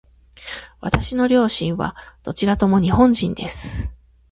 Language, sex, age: Japanese, female, 40-49